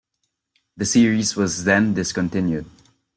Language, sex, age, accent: English, male, 19-29, Filipino